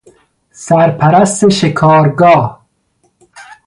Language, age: Persian, 30-39